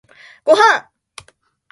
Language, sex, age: Japanese, female, 19-29